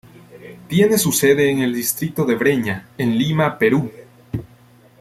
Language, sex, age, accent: Spanish, male, 19-29, América central